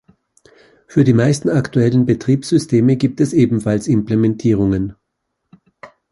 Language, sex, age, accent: German, male, 50-59, Österreichisches Deutsch